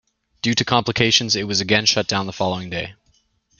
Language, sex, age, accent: English, male, 19-29, Canadian English